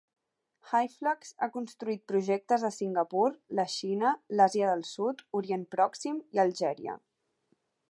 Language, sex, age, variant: Catalan, female, under 19, Central